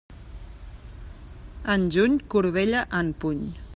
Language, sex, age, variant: Catalan, female, 30-39, Central